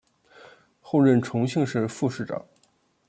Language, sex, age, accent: Chinese, male, 30-39, 出生地：黑龙江省